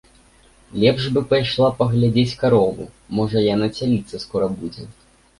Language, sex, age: Belarusian, male, under 19